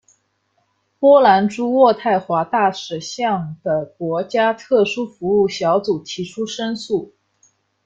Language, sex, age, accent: Chinese, female, 19-29, 出生地：上海市